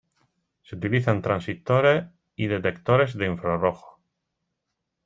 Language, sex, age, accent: Spanish, male, 40-49, España: Sur peninsular (Andalucia, Extremadura, Murcia)